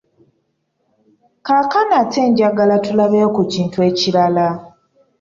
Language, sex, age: Ganda, female, 30-39